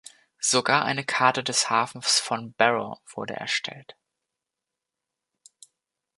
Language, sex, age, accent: German, male, 19-29, Deutschland Deutsch